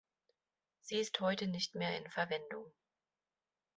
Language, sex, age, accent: German, female, 30-39, Deutschland Deutsch